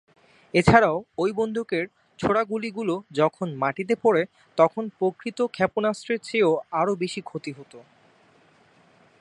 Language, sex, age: Bengali, male, 19-29